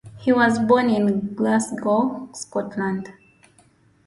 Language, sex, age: English, female, 19-29